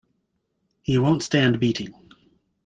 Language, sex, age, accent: English, male, 30-39, United States English